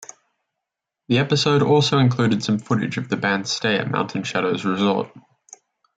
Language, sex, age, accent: English, male, under 19, Australian English